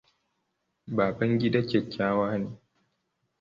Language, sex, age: Hausa, male, 19-29